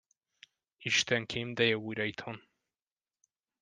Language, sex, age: Hungarian, male, 19-29